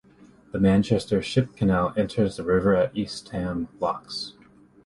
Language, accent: English, United States English